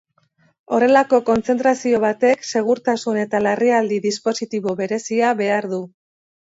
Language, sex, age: Basque, female, 50-59